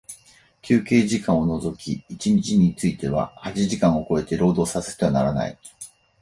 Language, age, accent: Japanese, 50-59, 標準語